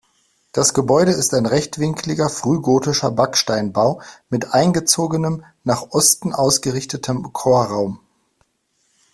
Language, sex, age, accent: German, male, 40-49, Deutschland Deutsch